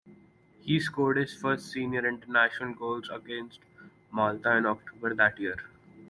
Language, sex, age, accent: English, male, under 19, India and South Asia (India, Pakistan, Sri Lanka)